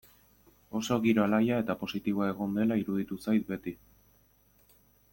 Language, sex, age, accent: Basque, male, 19-29, Erdialdekoa edo Nafarra (Gipuzkoa, Nafarroa)